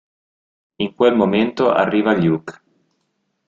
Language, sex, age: Italian, male, 30-39